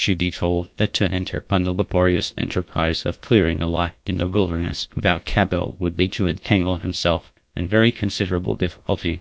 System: TTS, GlowTTS